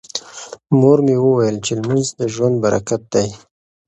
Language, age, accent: Pashto, 30-39, پکتیا ولایت، احمدزی